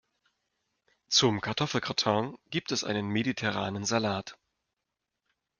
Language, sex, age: German, male, 40-49